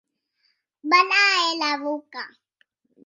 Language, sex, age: Occitan, female, 30-39